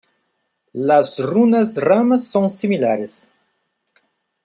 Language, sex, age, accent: Spanish, male, 40-49, España: Sur peninsular (Andalucia, Extremadura, Murcia)